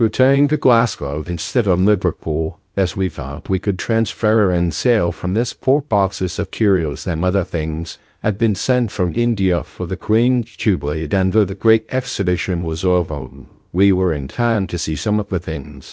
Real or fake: fake